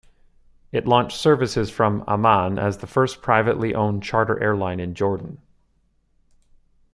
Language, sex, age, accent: English, male, 40-49, Canadian English